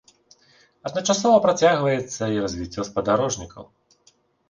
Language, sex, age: Belarusian, male, 30-39